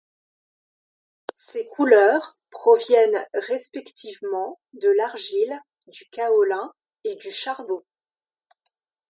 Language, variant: French, Français de métropole